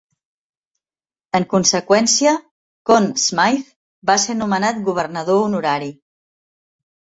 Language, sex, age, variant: Catalan, female, 50-59, Central